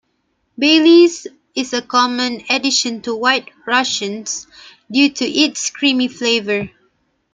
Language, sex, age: English, female, 19-29